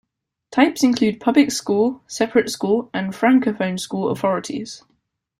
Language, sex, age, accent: English, male, under 19, England English